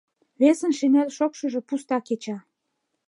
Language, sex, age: Mari, female, 19-29